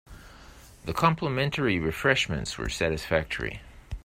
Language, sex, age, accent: English, male, 60-69, United States English